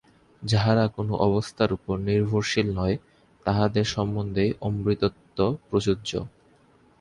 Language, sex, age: Bengali, male, 19-29